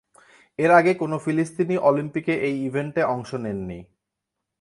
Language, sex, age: Bengali, male, 19-29